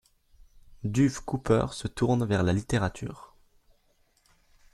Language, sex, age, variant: French, male, under 19, Français de métropole